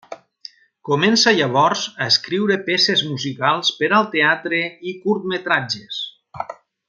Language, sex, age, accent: Catalan, male, 40-49, valencià